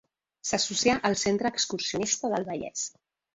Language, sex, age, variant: Catalan, female, 50-59, Central